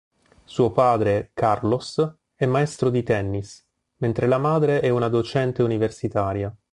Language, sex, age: Italian, male, 40-49